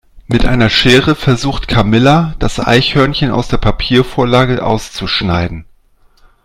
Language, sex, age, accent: German, male, 40-49, Deutschland Deutsch